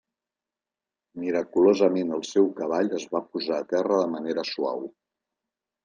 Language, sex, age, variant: Catalan, male, 60-69, Central